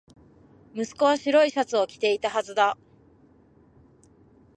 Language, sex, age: Japanese, female, 19-29